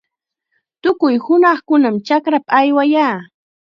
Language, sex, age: Chiquián Ancash Quechua, female, 19-29